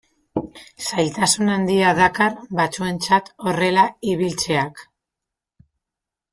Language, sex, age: Basque, female, 30-39